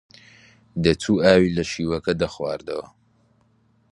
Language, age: Central Kurdish, 19-29